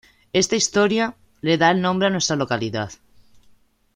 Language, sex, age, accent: Spanish, male, 30-39, España: Centro-Sur peninsular (Madrid, Toledo, Castilla-La Mancha)